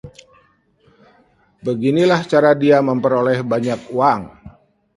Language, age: Indonesian, 50-59